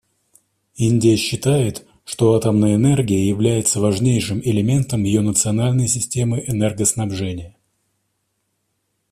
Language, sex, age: Russian, male, 30-39